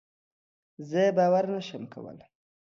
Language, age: Pashto, 19-29